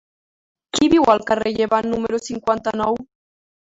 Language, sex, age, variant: Catalan, female, under 19, Nord-Occidental